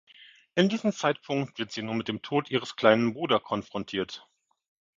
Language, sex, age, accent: German, male, 40-49, Deutschland Deutsch